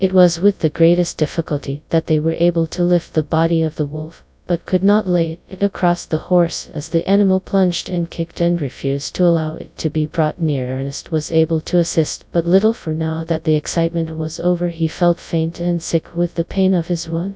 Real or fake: fake